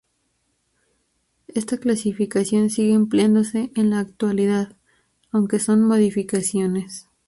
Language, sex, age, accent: Spanish, female, 19-29, México